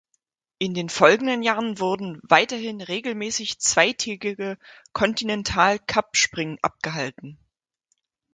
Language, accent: German, Deutschland Deutsch